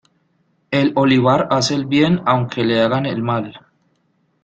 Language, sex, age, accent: Spanish, male, 30-39, Caribe: Cuba, Venezuela, Puerto Rico, República Dominicana, Panamá, Colombia caribeña, México caribeño, Costa del golfo de México